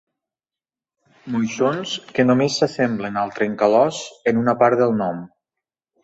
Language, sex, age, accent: Catalan, male, 40-49, valencià